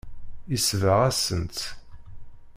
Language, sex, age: Kabyle, male, 50-59